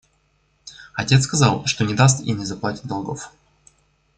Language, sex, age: Russian, male, under 19